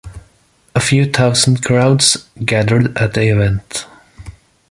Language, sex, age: English, male, 30-39